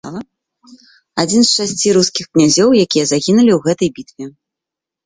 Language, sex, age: Belarusian, female, 30-39